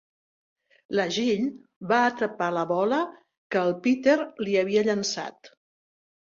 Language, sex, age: Catalan, female, 60-69